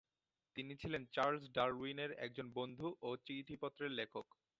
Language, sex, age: Bengali, male, 19-29